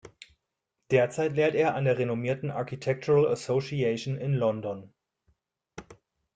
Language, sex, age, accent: German, male, 30-39, Deutschland Deutsch